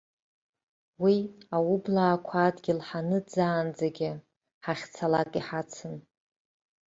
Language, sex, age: Abkhazian, female, 40-49